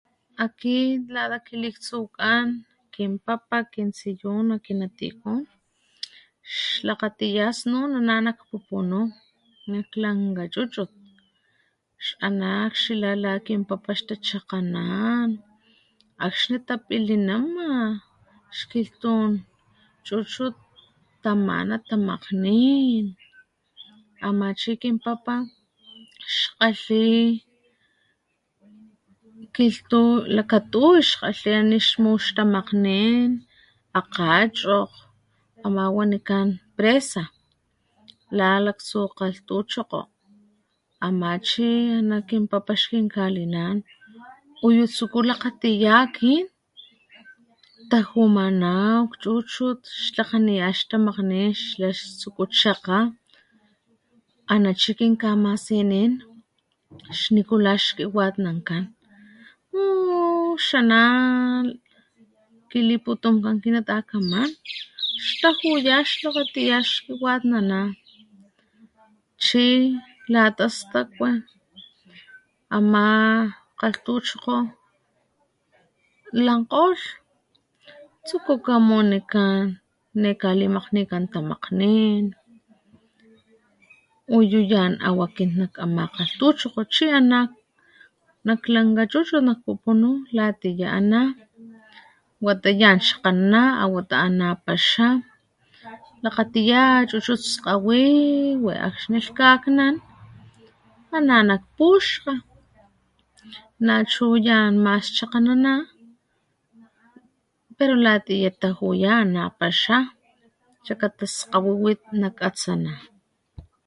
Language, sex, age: Papantla Totonac, female, 30-39